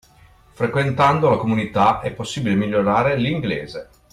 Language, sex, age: Italian, male, 50-59